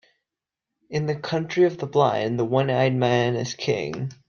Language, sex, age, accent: English, male, under 19, United States English